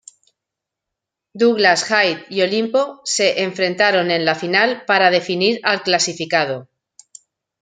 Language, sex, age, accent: Spanish, female, 40-49, España: Centro-Sur peninsular (Madrid, Toledo, Castilla-La Mancha)